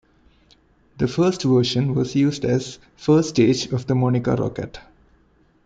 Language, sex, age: English, male, 19-29